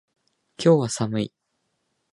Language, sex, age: Japanese, male, 19-29